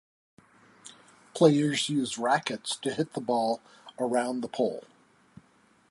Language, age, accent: English, 50-59, United States English